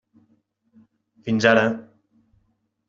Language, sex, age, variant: Catalan, male, 30-39, Central